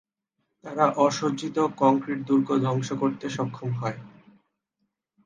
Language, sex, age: Bengali, male, 19-29